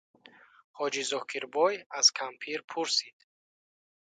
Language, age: Tajik, 19-29